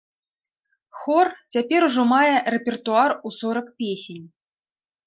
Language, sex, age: Belarusian, female, 30-39